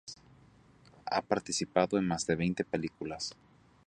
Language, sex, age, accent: Spanish, male, 30-39, México